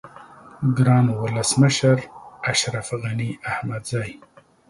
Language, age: Pashto, 40-49